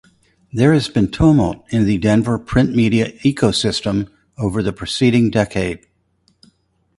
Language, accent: English, United States English